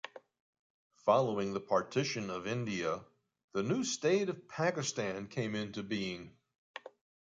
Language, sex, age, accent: English, male, 70-79, United States English